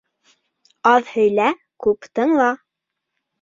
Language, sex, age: Bashkir, female, under 19